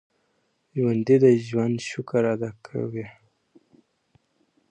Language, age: Pashto, 19-29